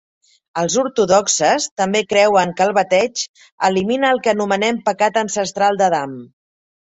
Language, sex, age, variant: Catalan, female, 40-49, Central